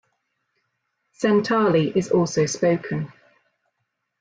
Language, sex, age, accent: English, female, 40-49, England English